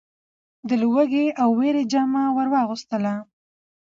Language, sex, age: Pashto, female, 19-29